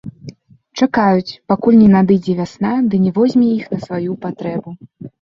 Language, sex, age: Belarusian, female, 19-29